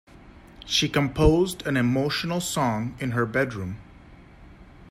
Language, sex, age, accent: English, male, 30-39, United States English